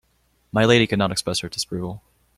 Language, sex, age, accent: English, male, 19-29, United States English